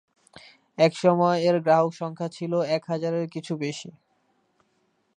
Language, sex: Bengali, male